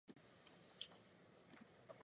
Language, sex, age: English, male, under 19